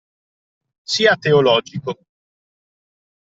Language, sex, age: Italian, male, 30-39